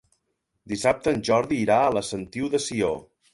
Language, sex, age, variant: Catalan, male, 40-49, Central